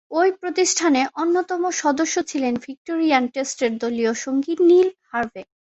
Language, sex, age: Bengali, female, 19-29